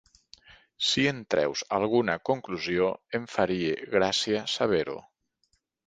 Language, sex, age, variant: Catalan, male, 40-49, Nord-Occidental